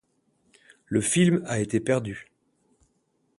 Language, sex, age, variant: French, male, 50-59, Français de métropole